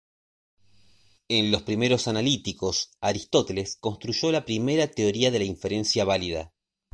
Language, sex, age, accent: Spanish, male, 40-49, Rioplatense: Argentina, Uruguay, este de Bolivia, Paraguay